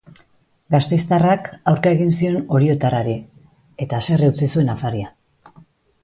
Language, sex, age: Basque, female, 40-49